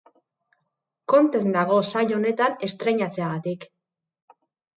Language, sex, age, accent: Basque, female, 40-49, Erdialdekoa edo Nafarra (Gipuzkoa, Nafarroa)